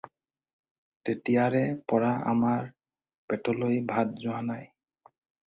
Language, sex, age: Assamese, male, 19-29